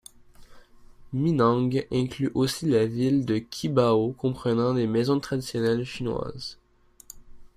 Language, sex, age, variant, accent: French, male, under 19, Français d'Amérique du Nord, Français du Canada